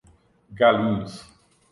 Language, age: Portuguese, 40-49